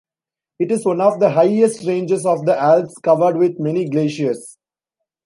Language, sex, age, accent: English, male, 19-29, India and South Asia (India, Pakistan, Sri Lanka)